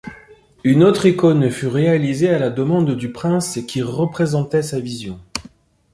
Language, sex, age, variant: French, male, 40-49, Français de métropole